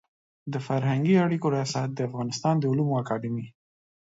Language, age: Pashto, 19-29